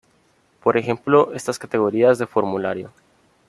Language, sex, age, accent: Spanish, male, 19-29, México